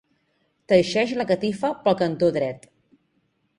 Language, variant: Catalan, Central